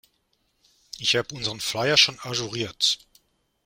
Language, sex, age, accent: German, male, 50-59, Deutschland Deutsch